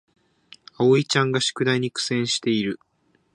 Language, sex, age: Japanese, male, 19-29